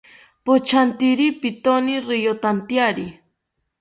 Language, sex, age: South Ucayali Ashéninka, female, under 19